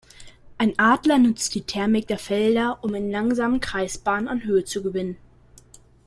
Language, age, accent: German, under 19, Deutschland Deutsch